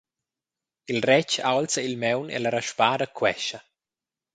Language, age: Romansh, 30-39